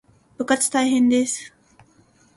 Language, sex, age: Japanese, female, 19-29